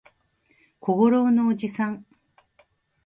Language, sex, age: Japanese, female, 50-59